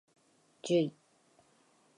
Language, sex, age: Japanese, female, 40-49